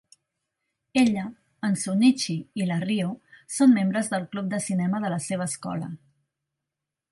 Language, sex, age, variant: Catalan, female, 40-49, Central